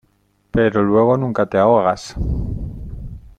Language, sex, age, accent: Spanish, male, 60-69, España: Centro-Sur peninsular (Madrid, Toledo, Castilla-La Mancha)